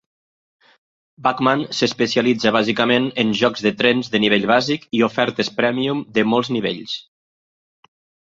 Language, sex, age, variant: Catalan, male, 50-59, Nord-Occidental